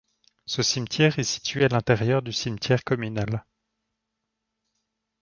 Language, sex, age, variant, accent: French, male, 30-39, Français d'Europe, Français de Suisse